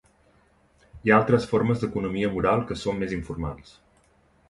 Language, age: Catalan, 30-39